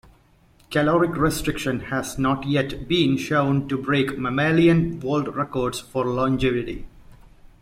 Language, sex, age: English, male, 19-29